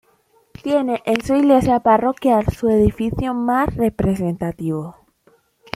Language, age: Spanish, 19-29